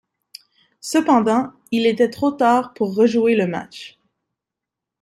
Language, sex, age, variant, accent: French, female, 19-29, Français d'Amérique du Nord, Français du Canada